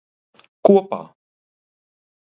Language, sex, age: Latvian, male, 60-69